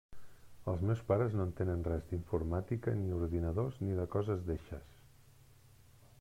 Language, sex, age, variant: Catalan, male, 40-49, Central